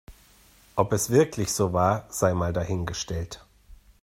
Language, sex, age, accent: German, male, 40-49, Deutschland Deutsch